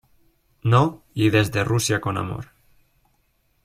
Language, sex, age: Spanish, male, 19-29